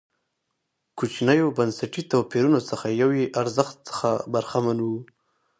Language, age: Pashto, 19-29